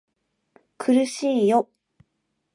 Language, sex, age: Japanese, female, 19-29